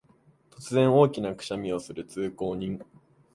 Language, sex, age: Japanese, male, 19-29